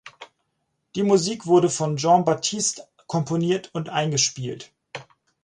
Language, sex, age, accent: German, male, 40-49, Deutschland Deutsch